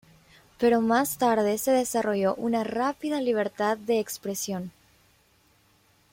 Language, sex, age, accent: Spanish, female, 19-29, América central